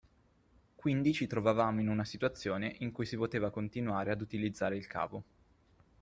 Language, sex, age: Italian, male, 19-29